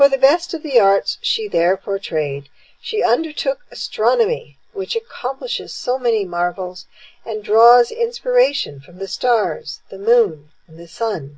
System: none